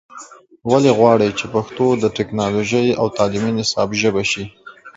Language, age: Pashto, 19-29